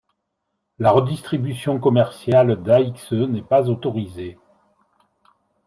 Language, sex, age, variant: French, male, 60-69, Français de métropole